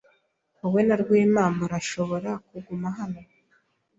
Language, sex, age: Kinyarwanda, female, 19-29